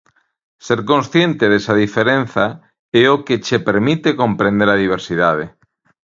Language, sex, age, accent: Galician, male, 40-49, Normativo (estándar)